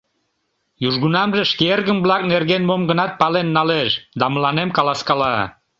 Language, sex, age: Mari, male, 50-59